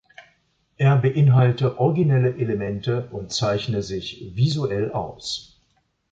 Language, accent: German, Deutschland Deutsch